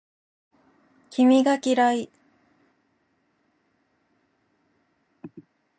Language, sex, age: Japanese, female, 19-29